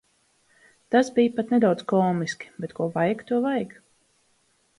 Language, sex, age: Latvian, female, 30-39